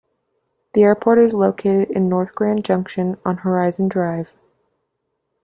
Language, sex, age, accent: English, female, 19-29, United States English